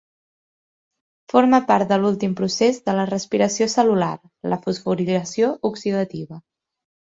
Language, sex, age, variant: Catalan, female, 19-29, Central